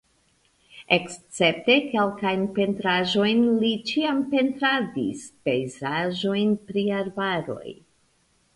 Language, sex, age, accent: Esperanto, female, 50-59, Internacia